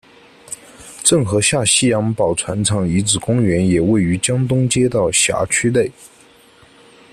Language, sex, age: Chinese, male, 19-29